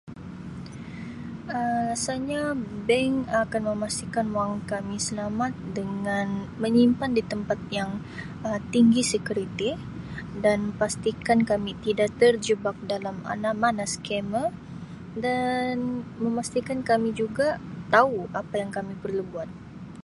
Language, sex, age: Sabah Malay, female, 19-29